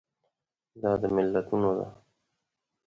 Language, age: Pashto, 40-49